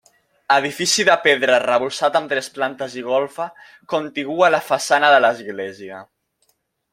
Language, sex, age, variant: Catalan, male, under 19, Central